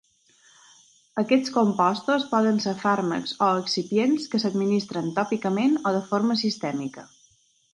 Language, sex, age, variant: Catalan, female, 30-39, Balear